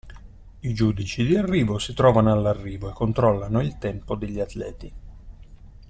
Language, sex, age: Italian, male, 50-59